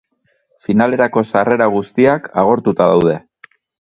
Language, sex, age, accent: Basque, male, 40-49, Mendebalekoa (Araba, Bizkaia, Gipuzkoako mendebaleko herri batzuk)